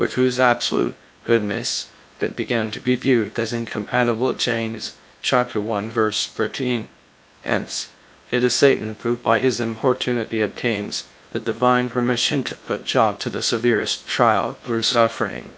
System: TTS, GlowTTS